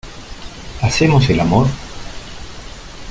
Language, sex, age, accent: Spanish, male, 50-59, Rioplatense: Argentina, Uruguay, este de Bolivia, Paraguay